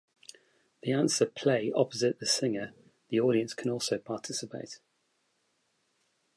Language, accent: English, England English